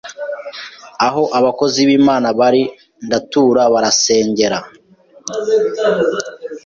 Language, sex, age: Kinyarwanda, male, 19-29